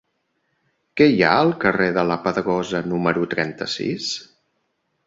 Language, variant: Catalan, Central